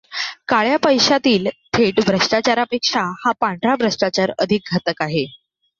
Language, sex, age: Marathi, female, 19-29